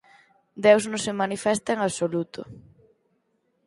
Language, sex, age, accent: Galician, female, 19-29, Central (gheada)